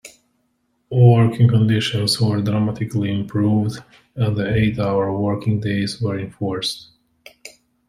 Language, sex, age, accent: English, male, 30-39, United States English